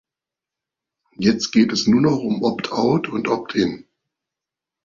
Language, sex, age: German, male, 50-59